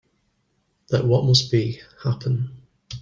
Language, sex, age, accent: English, male, 19-29, England English